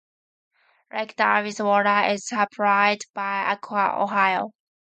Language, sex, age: English, female, 19-29